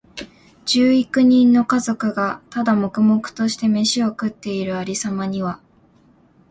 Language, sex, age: Japanese, female, 19-29